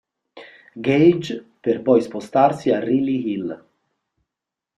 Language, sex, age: Italian, male, 30-39